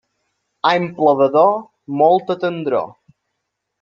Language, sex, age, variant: Catalan, male, 19-29, Balear